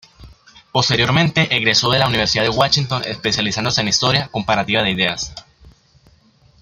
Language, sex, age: Spanish, male, under 19